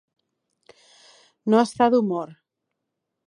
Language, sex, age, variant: Catalan, female, 40-49, Central